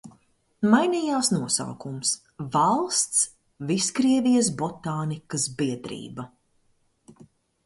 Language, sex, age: Latvian, female, 40-49